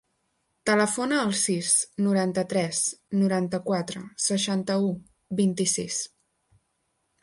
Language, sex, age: Catalan, female, 19-29